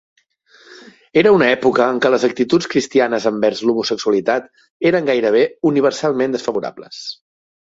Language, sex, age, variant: Catalan, male, 30-39, Central